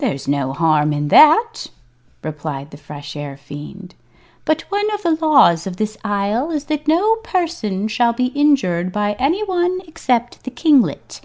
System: none